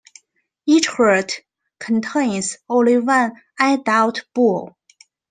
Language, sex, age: English, female, 30-39